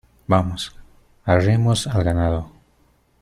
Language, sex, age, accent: Spanish, male, 19-29, Andino-Pacífico: Colombia, Perú, Ecuador, oeste de Bolivia y Venezuela andina